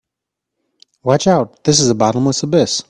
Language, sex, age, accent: English, male, 40-49, United States English